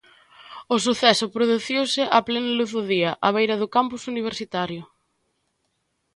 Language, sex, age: Galician, female, 19-29